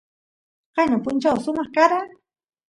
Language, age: Santiago del Estero Quichua, 30-39